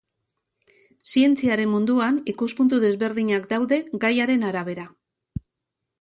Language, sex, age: Basque, female, 50-59